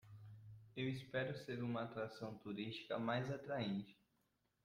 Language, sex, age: Portuguese, male, 19-29